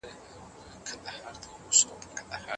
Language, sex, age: Pashto, female, 30-39